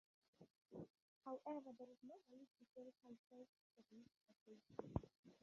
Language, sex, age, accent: English, female, 19-29, Southern African (South Africa, Zimbabwe, Namibia)